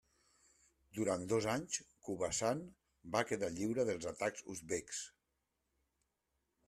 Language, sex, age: Catalan, male, 50-59